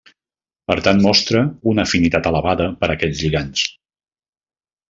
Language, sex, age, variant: Catalan, male, 50-59, Central